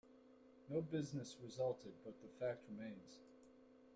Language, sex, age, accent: English, male, 40-49, United States English